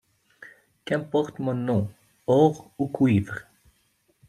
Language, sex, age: French, male, 19-29